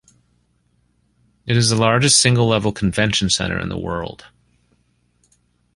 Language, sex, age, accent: English, male, 40-49, United States English